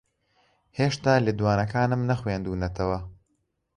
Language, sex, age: Central Kurdish, male, 19-29